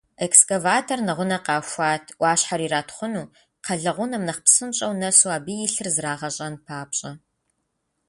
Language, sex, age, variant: Kabardian, female, 30-39, Адыгэбзэ (Къэбэрдей, Кирил, псоми зэдай)